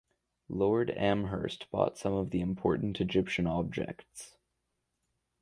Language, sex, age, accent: English, male, under 19, Canadian English